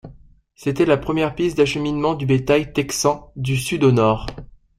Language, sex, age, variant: French, male, 19-29, Français de métropole